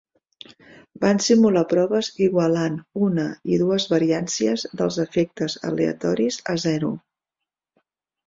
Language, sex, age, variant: Catalan, female, 40-49, Central